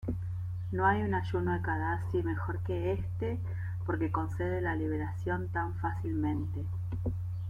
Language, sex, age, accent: Spanish, female, 40-49, Rioplatense: Argentina, Uruguay, este de Bolivia, Paraguay